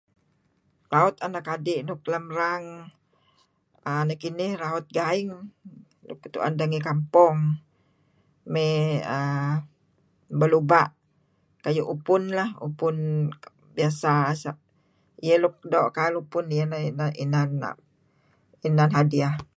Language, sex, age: Kelabit, female, 60-69